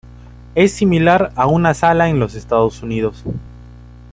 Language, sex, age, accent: Spanish, male, 19-29, Andino-Pacífico: Colombia, Perú, Ecuador, oeste de Bolivia y Venezuela andina